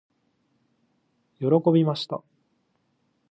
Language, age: Japanese, 19-29